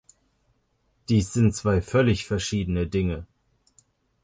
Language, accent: German, Deutschland Deutsch